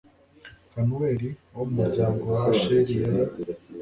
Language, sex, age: Kinyarwanda, male, 19-29